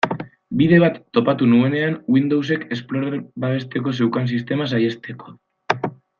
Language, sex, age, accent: Basque, male, 19-29, Erdialdekoa edo Nafarra (Gipuzkoa, Nafarroa)